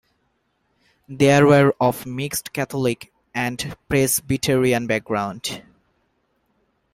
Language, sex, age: English, male, 19-29